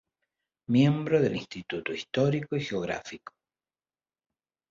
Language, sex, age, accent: Spanish, male, 40-49, Rioplatense: Argentina, Uruguay, este de Bolivia, Paraguay